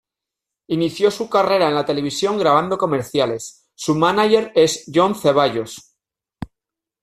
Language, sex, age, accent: Spanish, male, 40-49, España: Norte peninsular (Asturias, Castilla y León, Cantabria, País Vasco, Navarra, Aragón, La Rioja, Guadalajara, Cuenca)